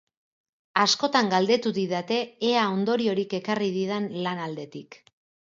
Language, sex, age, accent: Basque, female, 50-59, Erdialdekoa edo Nafarra (Gipuzkoa, Nafarroa)